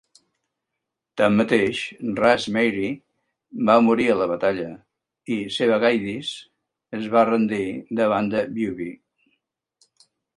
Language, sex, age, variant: Catalan, male, 70-79, Central